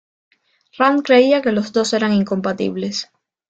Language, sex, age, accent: Spanish, female, 19-29, España: Norte peninsular (Asturias, Castilla y León, Cantabria, País Vasco, Navarra, Aragón, La Rioja, Guadalajara, Cuenca)